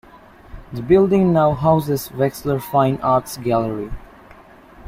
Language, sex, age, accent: English, male, under 19, United States English